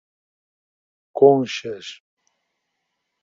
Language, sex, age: Portuguese, male, 40-49